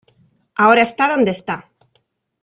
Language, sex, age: Spanish, female, 40-49